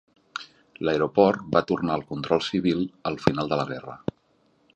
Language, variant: Catalan, Central